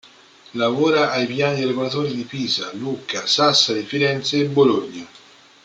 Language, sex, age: Italian, male, 40-49